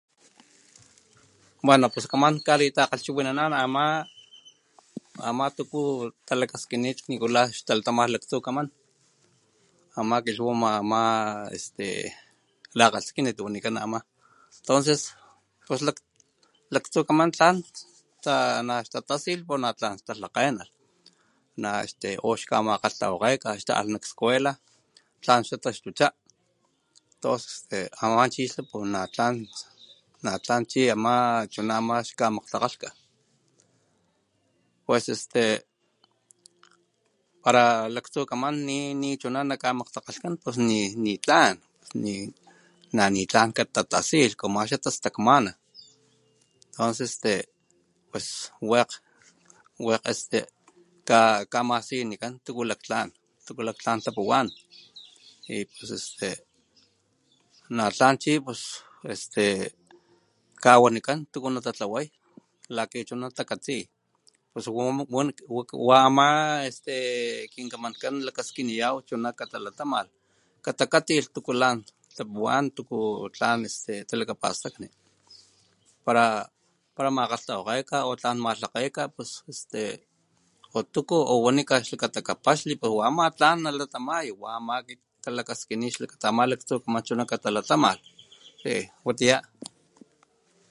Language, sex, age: Papantla Totonac, male, 60-69